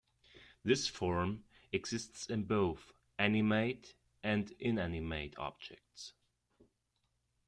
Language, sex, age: English, male, 30-39